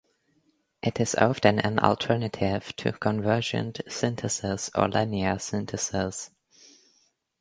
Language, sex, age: English, female, under 19